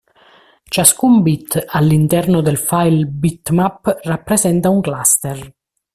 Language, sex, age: Italian, female, 40-49